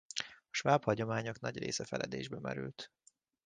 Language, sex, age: Hungarian, male, 30-39